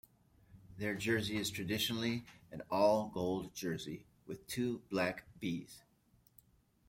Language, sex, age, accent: English, male, 50-59, United States English